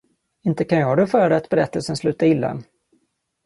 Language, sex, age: Swedish, male, 40-49